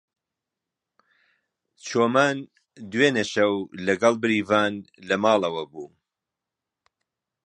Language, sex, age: Central Kurdish, male, 50-59